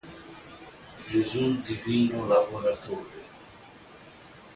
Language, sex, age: Italian, male, 40-49